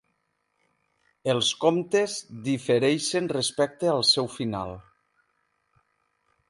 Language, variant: Catalan, Septentrional